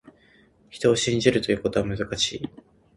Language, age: Japanese, 19-29